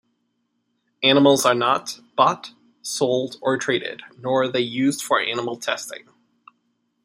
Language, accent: English, United States English